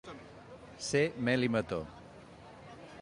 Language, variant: Catalan, Central